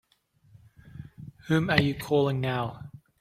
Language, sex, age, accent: English, male, 40-49, New Zealand English